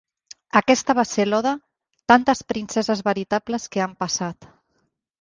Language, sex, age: Catalan, female, 40-49